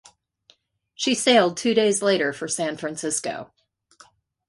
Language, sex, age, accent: English, female, 50-59, United States English